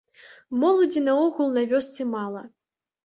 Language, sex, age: Belarusian, female, 19-29